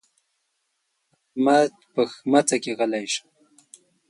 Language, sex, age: Pashto, male, 19-29